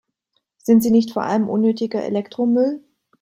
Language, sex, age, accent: German, female, 30-39, Deutschland Deutsch